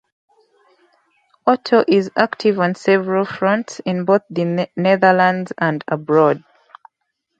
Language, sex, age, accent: English, female, 19-29, England English